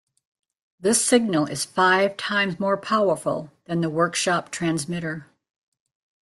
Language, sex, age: English, female, 70-79